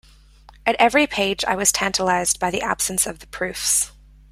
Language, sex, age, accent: English, female, 30-39, United States English